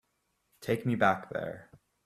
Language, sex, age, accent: English, male, 19-29, Canadian English